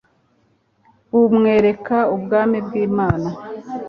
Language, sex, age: Kinyarwanda, female, 40-49